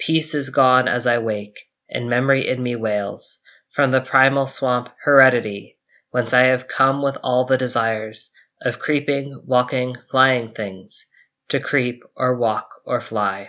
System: none